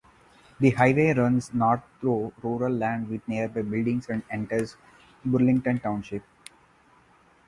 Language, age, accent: English, 19-29, India and South Asia (India, Pakistan, Sri Lanka)